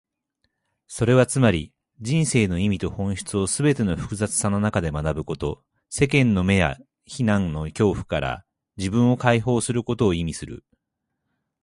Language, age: Japanese, 30-39